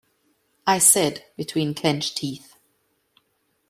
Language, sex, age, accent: English, female, 30-39, Southern African (South Africa, Zimbabwe, Namibia)